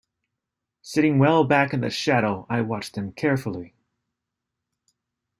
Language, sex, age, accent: English, male, 30-39, United States English